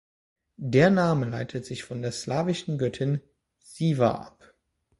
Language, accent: German, Deutschland Deutsch